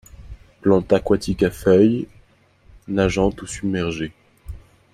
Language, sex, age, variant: French, male, 19-29, Français de métropole